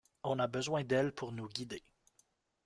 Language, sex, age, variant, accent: French, male, 30-39, Français d'Amérique du Nord, Français du Canada